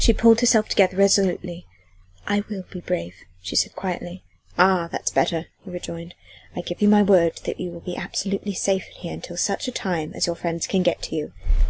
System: none